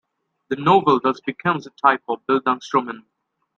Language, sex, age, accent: English, male, 19-29, United States English